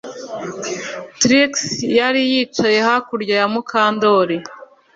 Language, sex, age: Kinyarwanda, female, 19-29